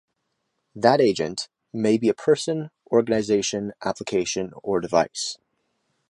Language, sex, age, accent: English, male, 19-29, United States English